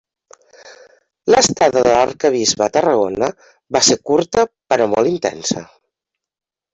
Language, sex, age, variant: Catalan, female, 40-49, Central